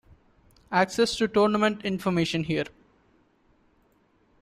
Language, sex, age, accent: English, male, 19-29, India and South Asia (India, Pakistan, Sri Lanka)